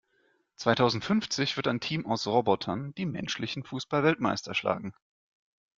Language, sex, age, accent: German, male, 30-39, Deutschland Deutsch